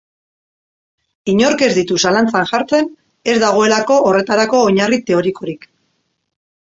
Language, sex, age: Basque, female, 40-49